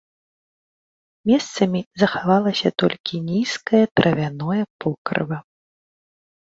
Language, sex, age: Belarusian, female, 40-49